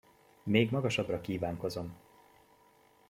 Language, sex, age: Hungarian, male, 19-29